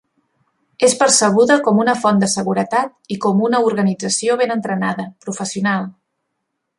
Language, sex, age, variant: Catalan, female, 40-49, Central